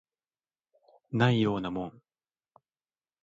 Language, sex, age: Japanese, male, 19-29